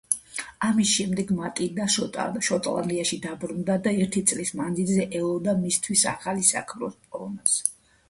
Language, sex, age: Georgian, female, 60-69